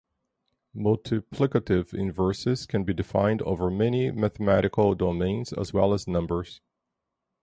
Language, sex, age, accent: English, male, 40-49, United States English